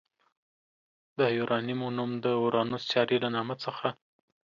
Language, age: Pashto, 19-29